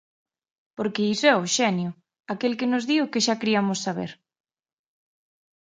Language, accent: Galician, Atlántico (seseo e gheada)